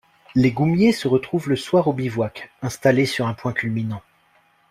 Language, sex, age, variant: French, male, 30-39, Français de métropole